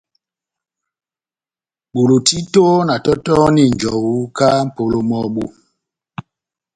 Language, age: Batanga, 70-79